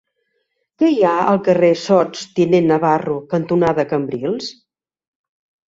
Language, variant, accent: Catalan, Central, central